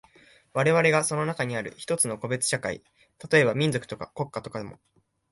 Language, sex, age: Japanese, male, 19-29